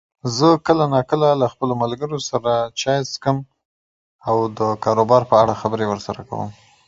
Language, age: Pashto, 19-29